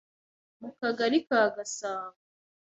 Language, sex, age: Kinyarwanda, female, 19-29